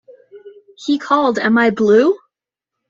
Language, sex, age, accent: English, female, 19-29, United States English